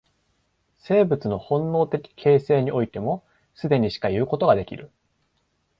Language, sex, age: Japanese, male, 19-29